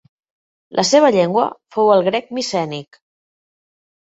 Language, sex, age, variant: Catalan, female, 40-49, Central